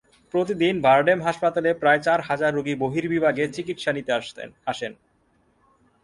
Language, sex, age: Bengali, male, 19-29